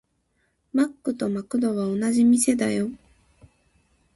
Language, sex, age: Japanese, female, 19-29